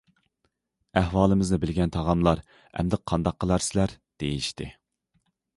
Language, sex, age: Uyghur, male, 30-39